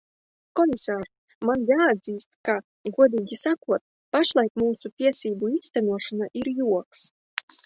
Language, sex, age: Latvian, female, 19-29